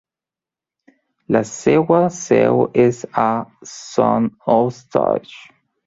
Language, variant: Catalan, Central